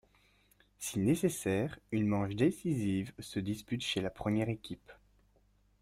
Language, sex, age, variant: French, male, under 19, Français de métropole